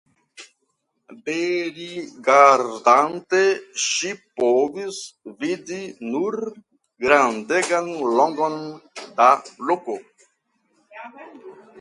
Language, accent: Esperanto, Internacia